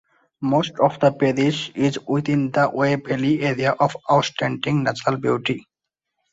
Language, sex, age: English, male, 19-29